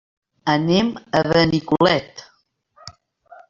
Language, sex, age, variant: Catalan, female, 60-69, Central